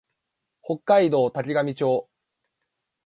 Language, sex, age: Japanese, male, 19-29